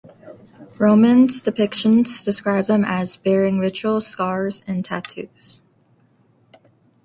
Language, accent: English, United States English